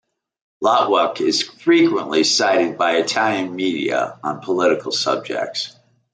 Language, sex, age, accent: English, male, 60-69, United States English